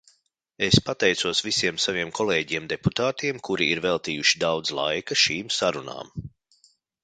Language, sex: Latvian, male